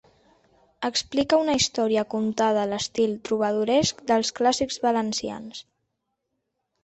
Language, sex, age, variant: Catalan, female, under 19, Central